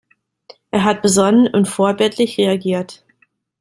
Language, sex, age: German, female, 30-39